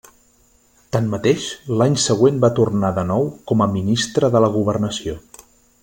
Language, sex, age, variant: Catalan, male, 50-59, Central